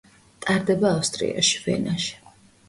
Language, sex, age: Georgian, female, 19-29